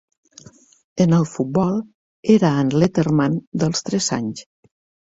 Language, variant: Catalan, Septentrional